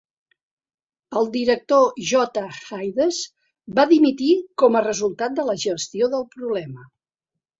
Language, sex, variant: Catalan, female, Central